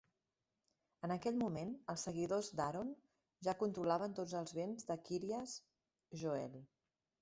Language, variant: Catalan, Central